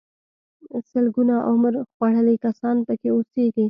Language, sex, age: Pashto, female, 19-29